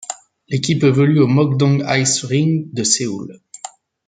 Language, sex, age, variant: French, male, 19-29, Français de métropole